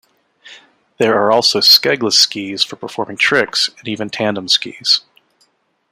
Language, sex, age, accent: English, male, 40-49, United States English